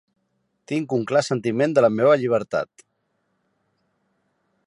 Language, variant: Catalan, Central